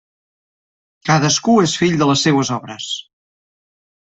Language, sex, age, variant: Catalan, male, 19-29, Central